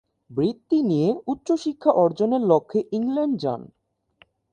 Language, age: Bengali, 19-29